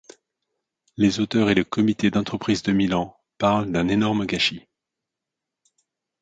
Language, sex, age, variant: French, male, 40-49, Français de métropole